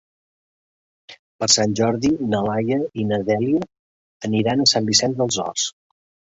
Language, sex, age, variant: Catalan, male, 50-59, Central